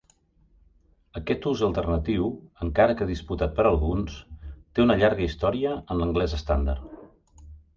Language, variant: Catalan, Central